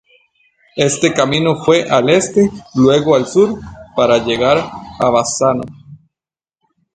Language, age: Spanish, 19-29